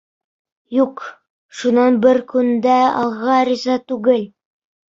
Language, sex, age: Bashkir, male, under 19